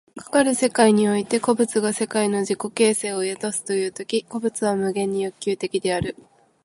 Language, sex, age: Japanese, female, 19-29